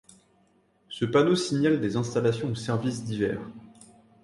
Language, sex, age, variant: French, male, 30-39, Français de métropole